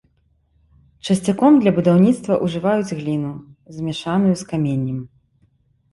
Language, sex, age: Belarusian, female, 30-39